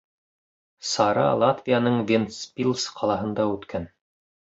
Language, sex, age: Bashkir, female, 30-39